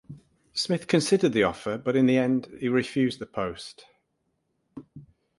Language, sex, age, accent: English, male, 60-69, England English